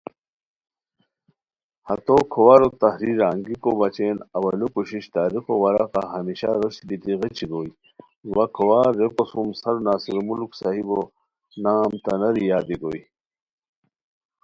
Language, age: Khowar, 40-49